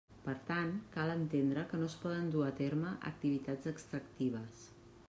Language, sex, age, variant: Catalan, female, 40-49, Central